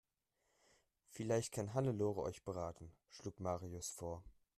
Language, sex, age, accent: German, male, 19-29, Deutschland Deutsch